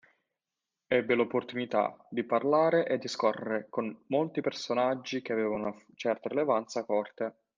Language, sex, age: Italian, male, 19-29